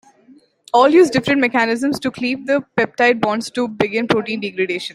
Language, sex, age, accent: English, female, 19-29, India and South Asia (India, Pakistan, Sri Lanka)